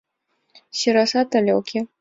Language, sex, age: Mari, female, under 19